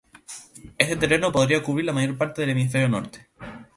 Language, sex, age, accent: Spanish, male, 19-29, España: Islas Canarias